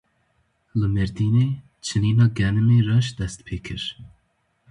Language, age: Kurdish, 19-29